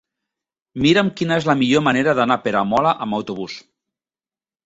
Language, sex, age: Catalan, male, 40-49